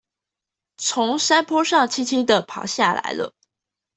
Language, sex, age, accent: Chinese, female, 19-29, 出生地：臺北市